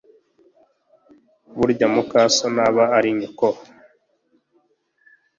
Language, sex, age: Kinyarwanda, male, 19-29